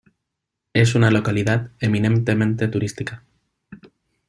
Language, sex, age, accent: Spanish, male, 30-39, España: Sur peninsular (Andalucia, Extremadura, Murcia)